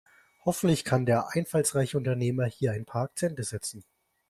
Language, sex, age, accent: German, male, 19-29, Deutschland Deutsch